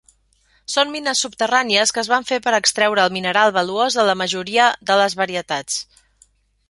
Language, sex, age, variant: Catalan, female, 40-49, Central